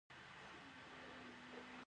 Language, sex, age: Pashto, female, 30-39